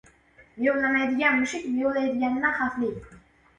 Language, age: Uzbek, 30-39